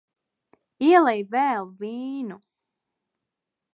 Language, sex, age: Latvian, female, 19-29